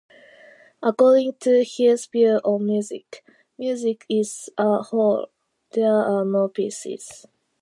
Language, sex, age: English, female, under 19